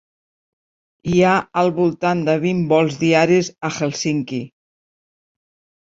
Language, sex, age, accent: Catalan, female, 50-59, Barceloní